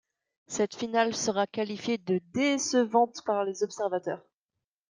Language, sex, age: French, female, under 19